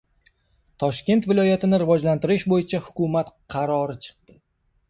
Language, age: Uzbek, 19-29